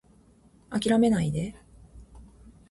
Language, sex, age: Japanese, female, 40-49